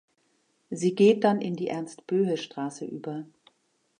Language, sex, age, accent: German, female, 60-69, Deutschland Deutsch